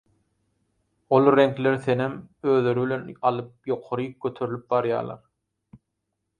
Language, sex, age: Turkmen, male, 30-39